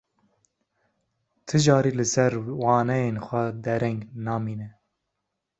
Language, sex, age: Kurdish, male, 19-29